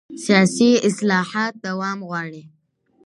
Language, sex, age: Pashto, female, 30-39